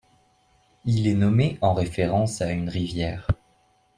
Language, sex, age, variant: French, male, 19-29, Français de métropole